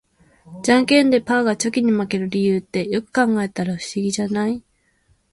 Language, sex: Japanese, female